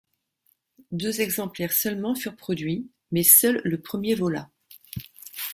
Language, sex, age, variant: French, female, 50-59, Français de métropole